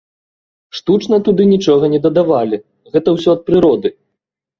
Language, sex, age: Belarusian, male, 30-39